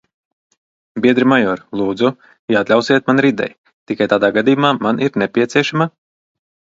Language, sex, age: Latvian, male, 40-49